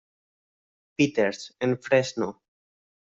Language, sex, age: Spanish, male, 19-29